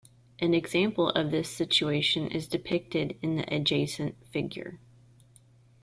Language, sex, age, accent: English, female, 30-39, United States English